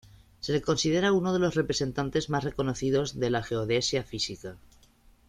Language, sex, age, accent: Spanish, male, 30-39, España: Centro-Sur peninsular (Madrid, Toledo, Castilla-La Mancha)